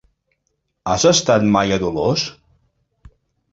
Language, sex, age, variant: Catalan, male, 60-69, Central